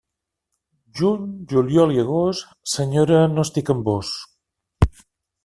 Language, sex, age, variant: Catalan, male, 50-59, Central